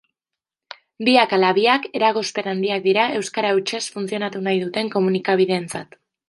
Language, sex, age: Basque, female, 19-29